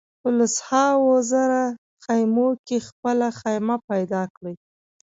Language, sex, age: Pashto, female, 19-29